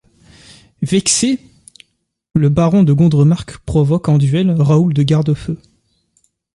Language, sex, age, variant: French, male, 19-29, Français de métropole